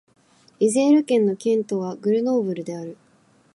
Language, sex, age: Japanese, female, 19-29